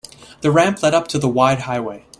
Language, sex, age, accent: English, male, 19-29, United States English